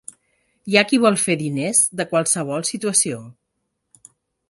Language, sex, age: Catalan, female, 40-49